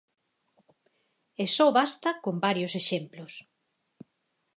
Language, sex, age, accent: Galician, female, 50-59, Normativo (estándar)